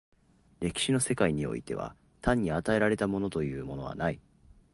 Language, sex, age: Japanese, male, under 19